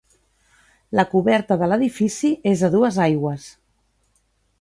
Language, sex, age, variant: Catalan, female, 40-49, Central